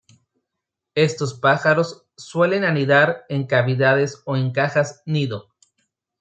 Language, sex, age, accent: Spanish, male, 30-39, México